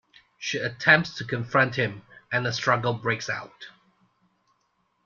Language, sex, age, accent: English, male, 40-49, Malaysian English